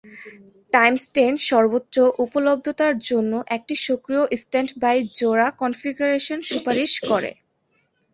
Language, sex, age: Bengali, female, 19-29